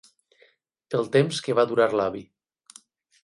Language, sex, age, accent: Catalan, male, 30-39, valencià; valencià meridional